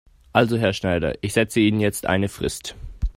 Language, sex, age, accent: German, male, under 19, Deutschland Deutsch